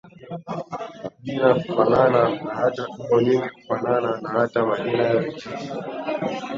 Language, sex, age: Swahili, male, 19-29